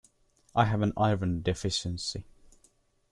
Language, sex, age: English, male, under 19